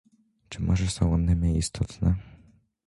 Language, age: Polish, under 19